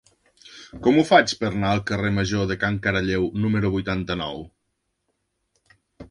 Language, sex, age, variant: Catalan, male, 30-39, Nord-Occidental